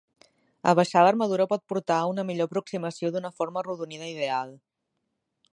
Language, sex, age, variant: Catalan, female, 30-39, Nord-Occidental